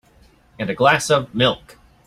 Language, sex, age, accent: English, male, 30-39, United States English